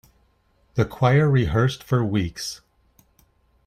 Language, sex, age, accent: English, male, 50-59, Canadian English